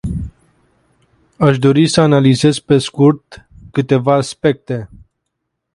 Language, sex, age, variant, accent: Romanian, male, 19-29, Romanian-Romania, Muntenesc